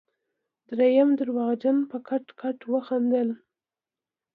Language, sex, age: Pashto, female, 19-29